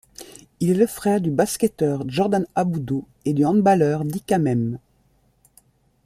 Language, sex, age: French, female, 50-59